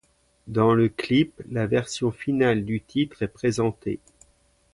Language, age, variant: French, 50-59, Français de métropole